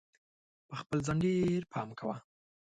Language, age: Pashto, 19-29